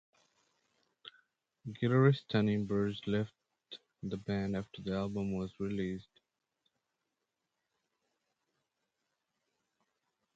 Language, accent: English, United States English